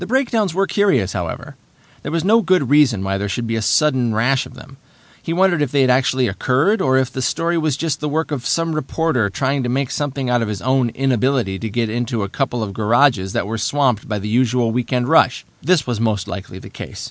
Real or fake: real